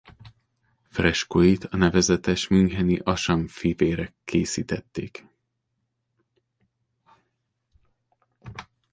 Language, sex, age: Hungarian, male, 40-49